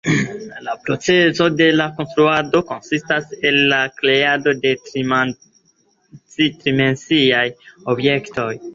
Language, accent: Esperanto, Internacia